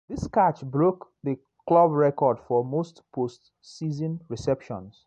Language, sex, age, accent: English, male, 19-29, Southern African (South Africa, Zimbabwe, Namibia)